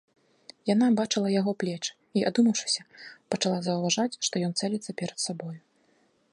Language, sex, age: Belarusian, female, 30-39